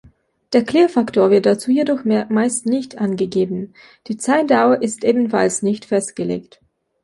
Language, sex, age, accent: German, female, 19-29, Schweizerdeutsch